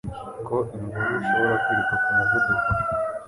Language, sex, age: Kinyarwanda, male, 19-29